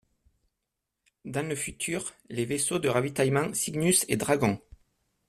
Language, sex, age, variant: French, male, 30-39, Français de métropole